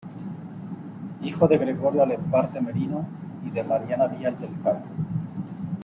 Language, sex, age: Spanish, male, 40-49